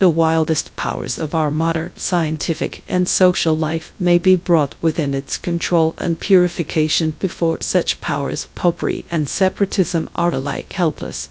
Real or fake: fake